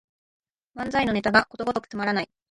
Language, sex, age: Japanese, female, 19-29